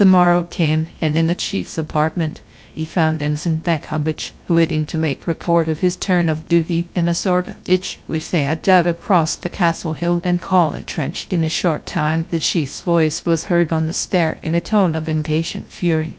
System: TTS, GlowTTS